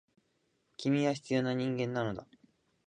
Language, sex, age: Japanese, male, 19-29